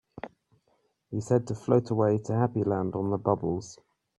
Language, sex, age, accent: English, male, 19-29, England English